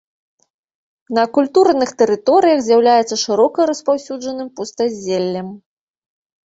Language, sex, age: Belarusian, female, 30-39